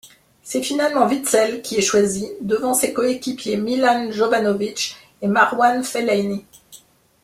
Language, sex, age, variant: French, female, 50-59, Français de métropole